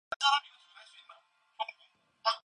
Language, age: Korean, 19-29